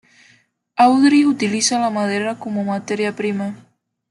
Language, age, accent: Spanish, 19-29, Caribe: Cuba, Venezuela, Puerto Rico, República Dominicana, Panamá, Colombia caribeña, México caribeño, Costa del golfo de México